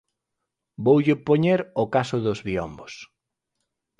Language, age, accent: Galician, 19-29, Normativo (estándar)